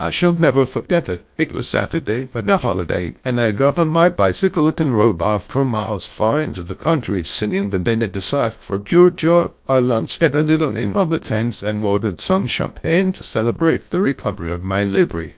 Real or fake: fake